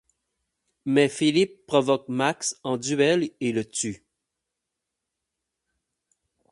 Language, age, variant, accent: French, 30-39, Français d'Amérique du Nord, Français du Canada